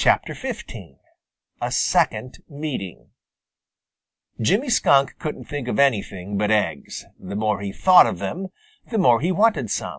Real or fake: real